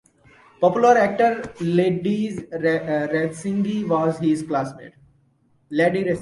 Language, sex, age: English, male, 40-49